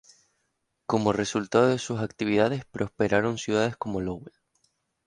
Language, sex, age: Spanish, male, 19-29